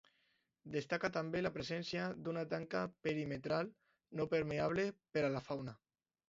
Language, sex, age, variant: Catalan, male, under 19, Alacantí